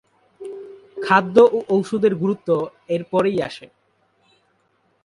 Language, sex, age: Bengali, male, 19-29